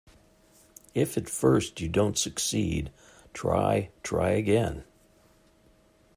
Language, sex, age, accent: English, male, 60-69, United States English